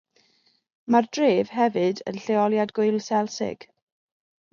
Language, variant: Welsh, South-Eastern Welsh